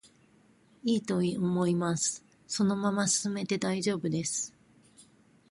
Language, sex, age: Japanese, female, 50-59